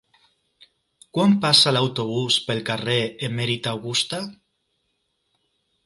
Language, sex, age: Catalan, male, 30-39